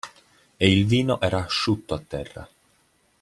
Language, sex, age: Italian, male, 30-39